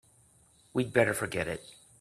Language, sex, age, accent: English, male, 40-49, United States English